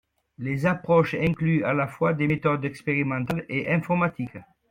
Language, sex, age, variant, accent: French, male, 70-79, Français d'Amérique du Nord, Français du Canada